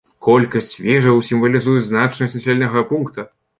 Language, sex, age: Belarusian, male, 19-29